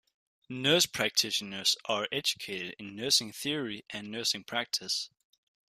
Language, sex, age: English, male, under 19